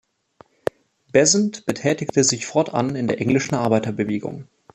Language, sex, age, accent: German, male, 19-29, Deutschland Deutsch